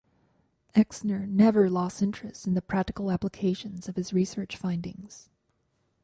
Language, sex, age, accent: English, female, 19-29, United States English